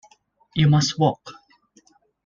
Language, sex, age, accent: English, male, 19-29, Filipino